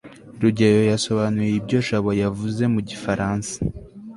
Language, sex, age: Kinyarwanda, male, 19-29